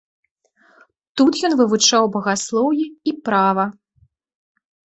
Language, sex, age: Belarusian, female, 30-39